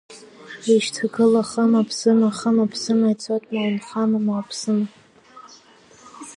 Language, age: Abkhazian, under 19